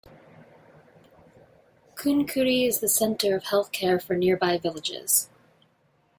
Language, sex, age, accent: English, female, 30-39, United States English